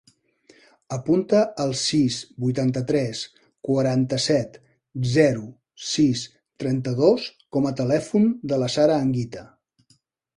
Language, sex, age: Catalan, male, 50-59